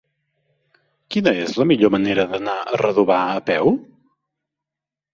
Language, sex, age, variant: Catalan, male, 30-39, Central